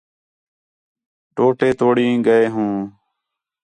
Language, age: Khetrani, 19-29